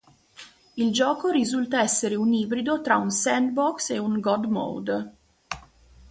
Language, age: Italian, 19-29